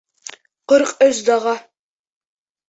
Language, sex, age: Bashkir, male, under 19